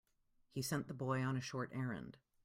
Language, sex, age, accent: English, female, 40-49, United States English